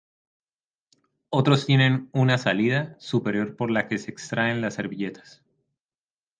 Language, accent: Spanish, Andino-Pacífico: Colombia, Perú, Ecuador, oeste de Bolivia y Venezuela andina